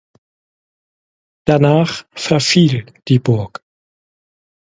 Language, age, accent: German, 40-49, Deutschland Deutsch